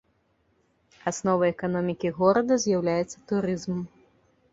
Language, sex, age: Belarusian, female, 40-49